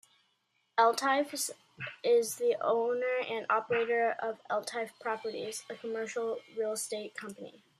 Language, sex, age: English, female, 19-29